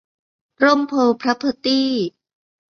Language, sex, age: Thai, female, 50-59